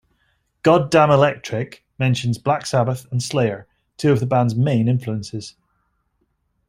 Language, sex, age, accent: English, male, 40-49, Scottish English